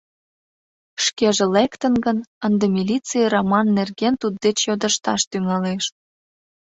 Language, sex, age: Mari, female, 19-29